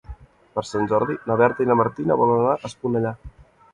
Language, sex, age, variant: Catalan, male, 19-29, Central